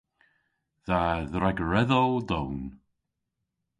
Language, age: Cornish, 50-59